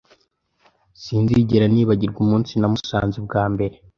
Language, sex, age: Kinyarwanda, male, under 19